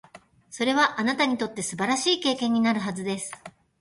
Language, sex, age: Japanese, female, 50-59